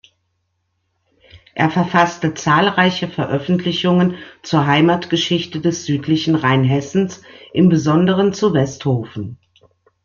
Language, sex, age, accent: German, female, 40-49, Deutschland Deutsch